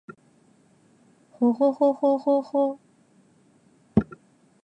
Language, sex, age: Japanese, female, 19-29